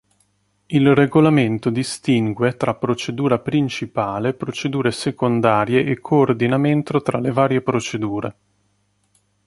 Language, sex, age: Italian, male, 30-39